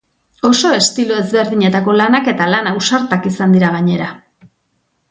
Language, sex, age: Basque, female, 40-49